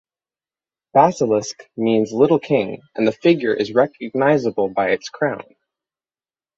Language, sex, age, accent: English, male, under 19, United States English